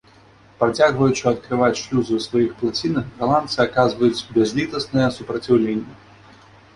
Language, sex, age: Belarusian, male, 19-29